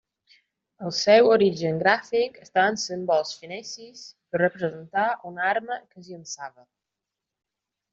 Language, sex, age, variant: Catalan, female, 19-29, Balear